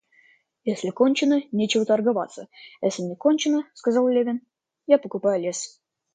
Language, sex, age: Russian, male, under 19